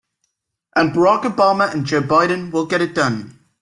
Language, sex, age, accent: English, male, 19-29, England English